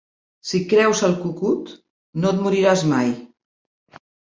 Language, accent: Catalan, Barceloní